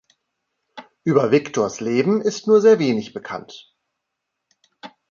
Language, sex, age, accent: German, male, 50-59, Deutschland Deutsch